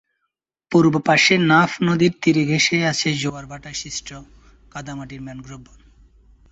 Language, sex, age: Bengali, male, 19-29